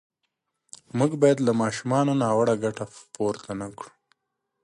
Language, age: Pashto, 30-39